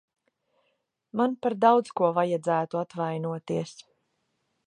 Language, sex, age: Latvian, female, 40-49